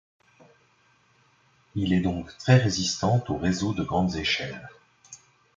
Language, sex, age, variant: French, male, 30-39, Français de métropole